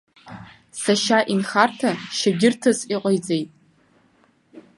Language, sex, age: Abkhazian, female, 19-29